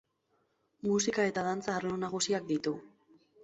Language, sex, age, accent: Basque, female, 19-29, Mendebalekoa (Araba, Bizkaia, Gipuzkoako mendebaleko herri batzuk)